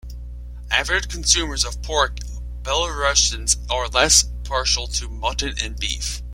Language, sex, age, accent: English, male, under 19, United States English